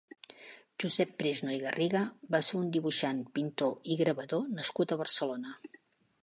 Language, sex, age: Catalan, female, 60-69